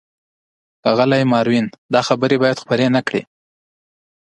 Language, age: Pashto, 19-29